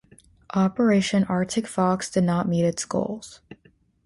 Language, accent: English, United States English